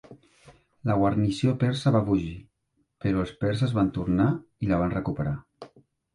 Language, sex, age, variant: Catalan, male, 40-49, Central